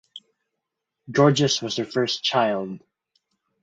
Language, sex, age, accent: English, male, 19-29, Filipino